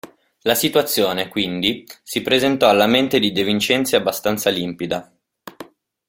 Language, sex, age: Italian, male, 19-29